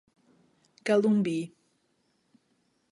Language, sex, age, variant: Portuguese, female, 40-49, Portuguese (Portugal)